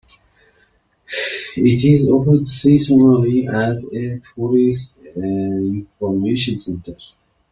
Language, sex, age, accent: English, male, 30-39, United States English